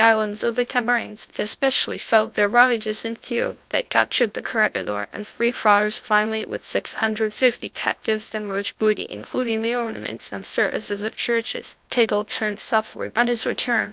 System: TTS, GlowTTS